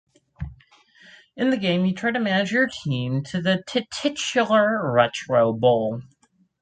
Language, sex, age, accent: English, male, under 19, United States English